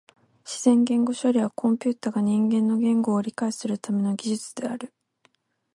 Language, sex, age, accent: Japanese, female, 19-29, 関西弁